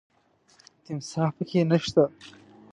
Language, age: Pashto, 19-29